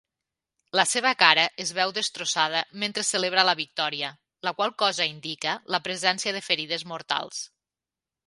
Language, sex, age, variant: Catalan, female, 40-49, Nord-Occidental